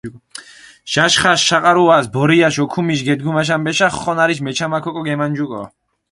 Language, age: Mingrelian, 19-29